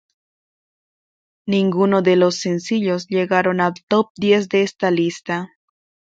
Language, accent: Spanish, España: Centro-Sur peninsular (Madrid, Toledo, Castilla-La Mancha)